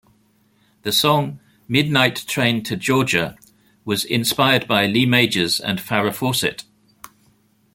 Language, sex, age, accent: English, male, 50-59, England English